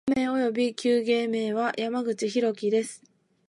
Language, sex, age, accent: Japanese, female, 19-29, 関西弁